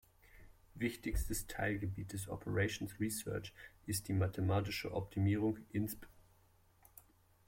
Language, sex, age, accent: German, male, 30-39, Deutschland Deutsch